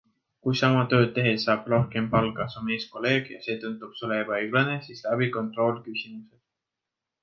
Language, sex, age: Estonian, male, 19-29